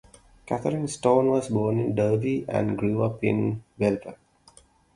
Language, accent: English, India and South Asia (India, Pakistan, Sri Lanka)